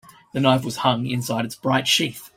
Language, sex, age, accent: English, male, 40-49, Australian English